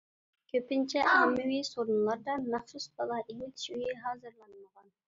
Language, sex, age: Uyghur, female, 19-29